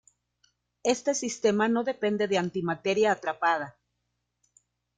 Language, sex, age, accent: Spanish, female, 40-49, México